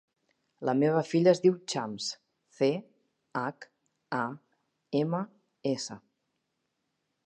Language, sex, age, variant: Catalan, female, 40-49, Central